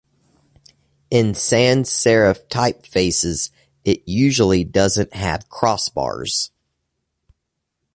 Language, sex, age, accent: English, male, 30-39, United States English